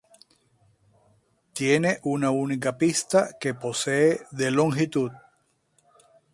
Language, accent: Spanish, Caribe: Cuba, Venezuela, Puerto Rico, República Dominicana, Panamá, Colombia caribeña, México caribeño, Costa del golfo de México